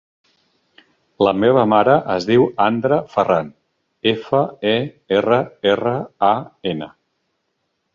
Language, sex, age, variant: Catalan, male, 50-59, Central